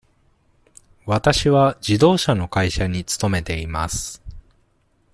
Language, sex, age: Japanese, male, 19-29